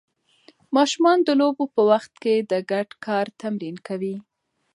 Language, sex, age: Pashto, female, 19-29